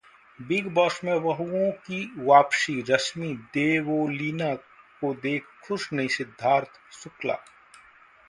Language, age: Hindi, 40-49